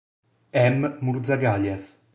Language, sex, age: Italian, male, 40-49